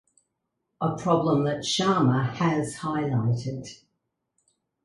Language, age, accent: English, 60-69, Australian English